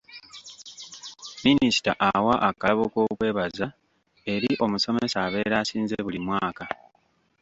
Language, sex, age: Ganda, male, 19-29